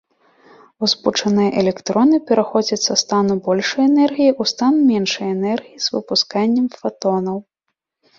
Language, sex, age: Belarusian, female, 19-29